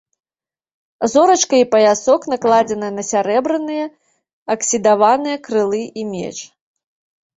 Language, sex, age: Belarusian, female, 30-39